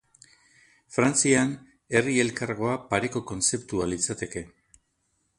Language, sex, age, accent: Basque, male, 60-69, Erdialdekoa edo Nafarra (Gipuzkoa, Nafarroa)